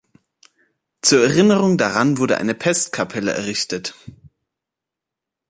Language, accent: German, Deutschland Deutsch